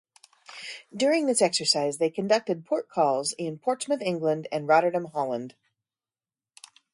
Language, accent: English, United States English